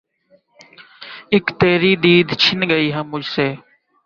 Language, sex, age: Urdu, male, 19-29